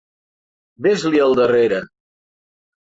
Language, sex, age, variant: Catalan, male, 60-69, Central